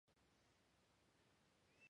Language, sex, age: Japanese, male, 19-29